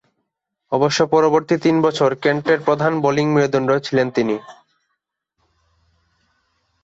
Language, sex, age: Bengali, male, 19-29